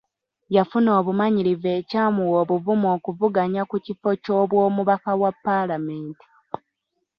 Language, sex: Ganda, female